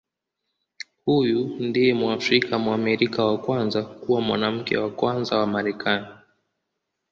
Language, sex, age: Swahili, male, 19-29